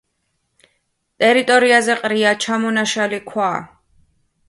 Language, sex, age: Georgian, female, 19-29